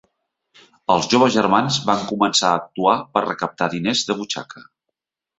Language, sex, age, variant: Catalan, male, 40-49, Central